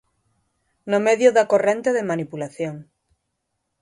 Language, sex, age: Galician, female, 30-39